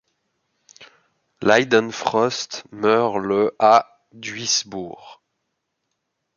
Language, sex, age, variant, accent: French, male, 19-29, Français d'Europe, Français de Suisse